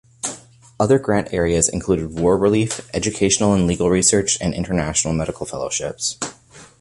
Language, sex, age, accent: English, male, 19-29, Canadian English